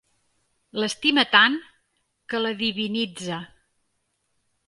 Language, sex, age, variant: Catalan, female, 50-59, Central